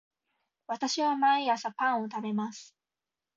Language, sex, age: Japanese, female, 19-29